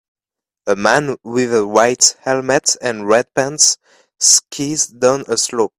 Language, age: English, 19-29